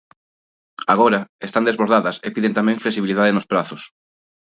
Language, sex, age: Galician, male, 30-39